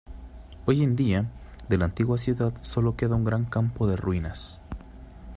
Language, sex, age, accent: Spanish, male, 30-39, México